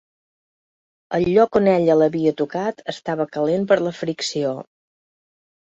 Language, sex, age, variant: Catalan, female, 50-59, Central